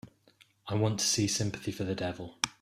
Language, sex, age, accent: English, male, 30-39, England English